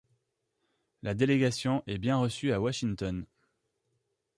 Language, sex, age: French, male, 30-39